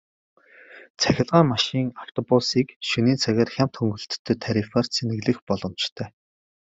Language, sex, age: Mongolian, male, 30-39